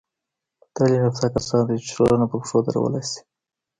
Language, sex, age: Pashto, female, 19-29